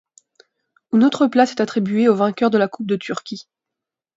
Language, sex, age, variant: French, female, 30-39, Français de métropole